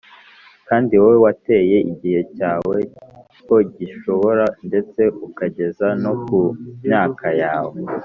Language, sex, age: Kinyarwanda, male, under 19